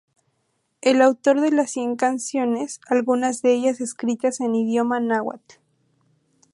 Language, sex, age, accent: Spanish, female, 19-29, México